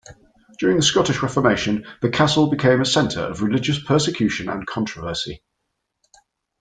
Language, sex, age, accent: English, male, 40-49, England English